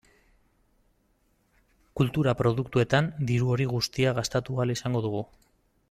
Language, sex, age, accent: Basque, male, 30-39, Mendebalekoa (Araba, Bizkaia, Gipuzkoako mendebaleko herri batzuk)